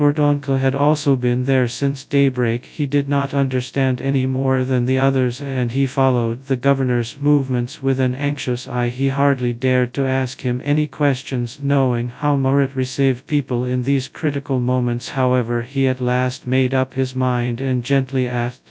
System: TTS, FastPitch